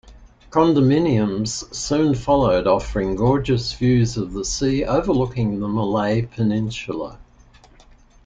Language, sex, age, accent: English, male, 80-89, Australian English